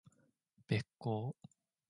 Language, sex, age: Japanese, male, 19-29